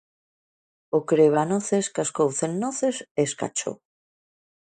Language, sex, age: Galician, female, 40-49